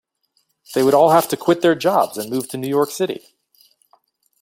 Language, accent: English, United States English